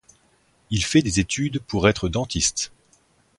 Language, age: French, 30-39